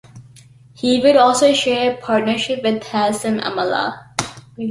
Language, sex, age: English, female, under 19